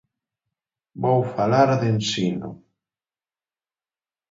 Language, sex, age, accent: Galician, male, 30-39, Central (gheada)